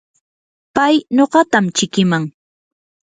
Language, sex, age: Yanahuanca Pasco Quechua, female, 19-29